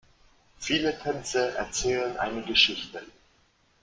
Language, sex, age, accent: German, male, 19-29, Deutschland Deutsch